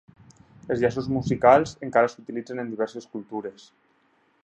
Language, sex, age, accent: Catalan, male, 30-39, Tortosí